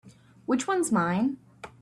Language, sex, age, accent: English, female, 19-29, United States English